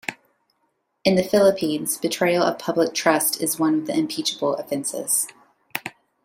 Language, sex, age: English, female, 19-29